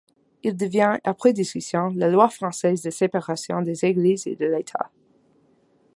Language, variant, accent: French, Français d'Amérique du Nord, Français du Canada